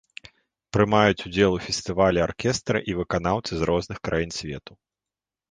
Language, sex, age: Belarusian, male, 30-39